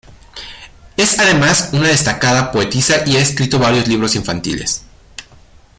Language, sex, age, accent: Spanish, male, 19-29, México